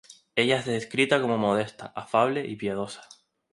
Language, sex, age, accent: Spanish, male, 19-29, España: Islas Canarias